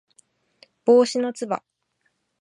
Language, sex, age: Japanese, female, 19-29